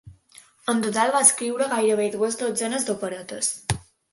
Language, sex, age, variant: Catalan, female, under 19, Balear